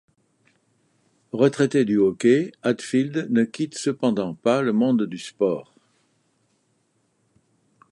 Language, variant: French, Français de métropole